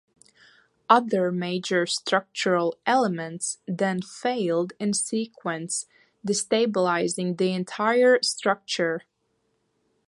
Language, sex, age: English, female, 19-29